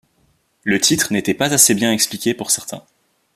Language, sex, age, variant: French, male, 19-29, Français de métropole